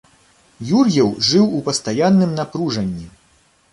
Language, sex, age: Belarusian, male, 30-39